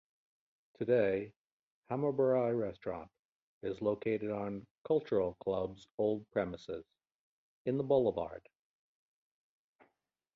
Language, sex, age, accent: English, male, 50-59, United States English